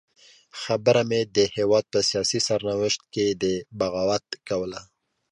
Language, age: Pashto, 19-29